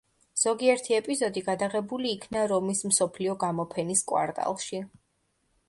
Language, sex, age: Georgian, female, 19-29